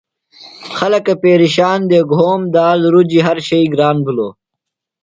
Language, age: Phalura, under 19